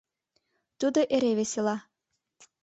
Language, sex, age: Mari, female, under 19